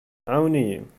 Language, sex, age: Kabyle, male, 30-39